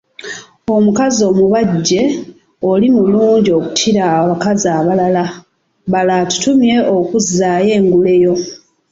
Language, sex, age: Ganda, female, 30-39